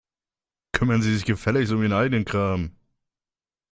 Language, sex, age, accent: German, male, 19-29, Deutschland Deutsch